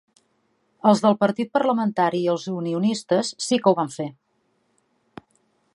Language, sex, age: Catalan, female, 40-49